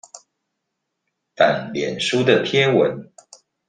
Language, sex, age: Chinese, male, 40-49